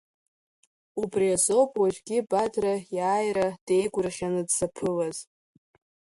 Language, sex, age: Abkhazian, female, under 19